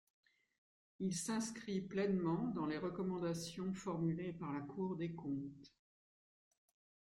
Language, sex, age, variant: French, female, 60-69, Français de métropole